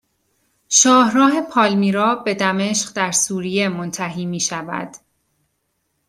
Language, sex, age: Persian, female, 30-39